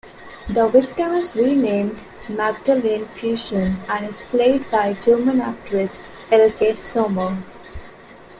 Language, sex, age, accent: English, female, 19-29, India and South Asia (India, Pakistan, Sri Lanka)